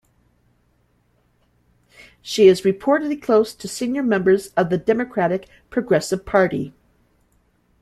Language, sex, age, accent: English, female, 50-59, United States English